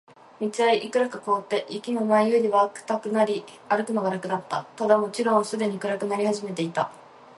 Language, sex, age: Japanese, female, 19-29